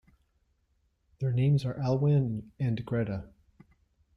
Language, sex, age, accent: English, male, 40-49, United States English